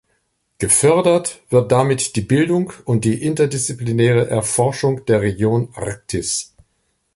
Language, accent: German, Deutschland Deutsch